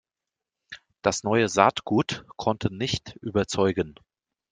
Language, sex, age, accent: German, male, 30-39, Deutschland Deutsch